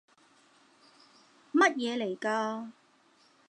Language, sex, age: Cantonese, female, 40-49